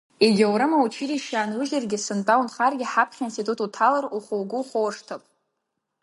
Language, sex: Abkhazian, female